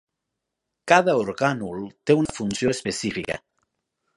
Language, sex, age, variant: Catalan, male, 30-39, Nord-Occidental